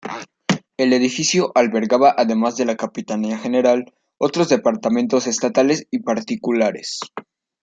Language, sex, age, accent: Spanish, male, under 19, México